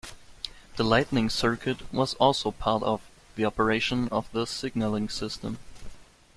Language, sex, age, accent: English, male, under 19, England English